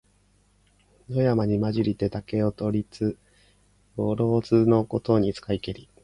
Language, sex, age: Japanese, male, 40-49